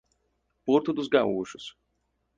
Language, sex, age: Portuguese, male, 19-29